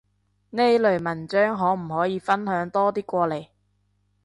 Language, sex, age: Cantonese, female, 19-29